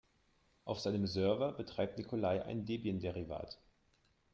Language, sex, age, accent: German, male, 19-29, Deutschland Deutsch